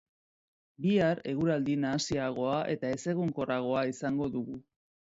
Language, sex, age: Basque, female, 40-49